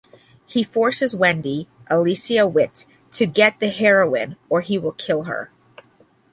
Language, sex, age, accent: English, female, 40-49, United States English